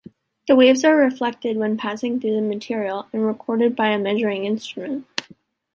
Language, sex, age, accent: English, female, 19-29, United States English